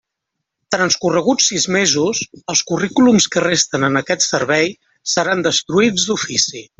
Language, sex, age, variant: Catalan, male, 40-49, Central